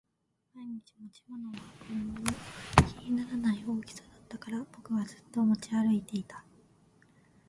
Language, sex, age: Japanese, female, under 19